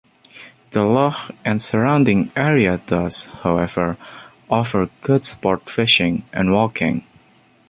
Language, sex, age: English, male, under 19